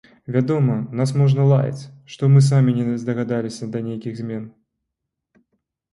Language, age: Belarusian, 19-29